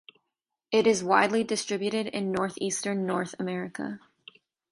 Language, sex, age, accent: English, female, 19-29, United States English